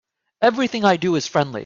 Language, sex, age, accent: English, male, 30-39, United States English